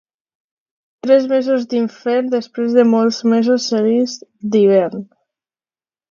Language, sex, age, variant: Catalan, female, under 19, Alacantí